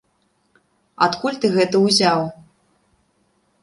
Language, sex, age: Belarusian, female, 19-29